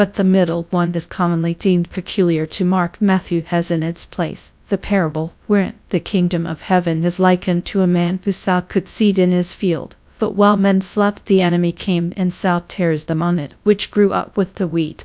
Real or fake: fake